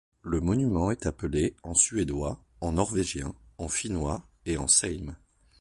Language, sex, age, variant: French, male, 30-39, Français de métropole